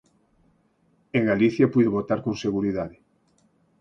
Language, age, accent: Galician, 50-59, Central (gheada)